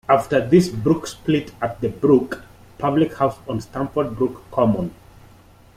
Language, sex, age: English, male, 30-39